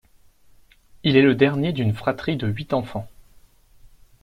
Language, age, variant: French, 19-29, Français de métropole